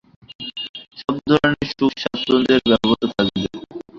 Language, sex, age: Bengali, male, 19-29